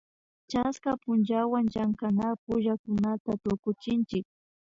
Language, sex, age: Imbabura Highland Quichua, female, 19-29